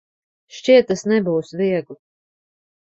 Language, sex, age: Latvian, female, 40-49